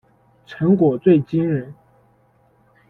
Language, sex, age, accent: Chinese, male, 19-29, 出生地：浙江省